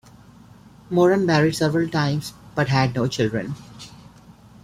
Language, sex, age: English, male, 30-39